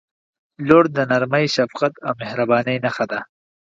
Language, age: Pashto, 19-29